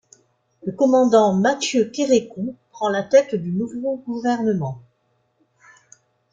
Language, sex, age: French, female, 60-69